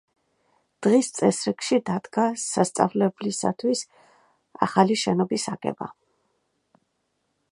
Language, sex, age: Georgian, female, 30-39